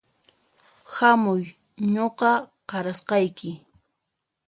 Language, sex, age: Puno Quechua, female, 30-39